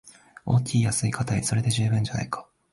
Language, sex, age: Japanese, male, 19-29